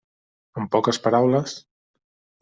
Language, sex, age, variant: Catalan, male, 19-29, Central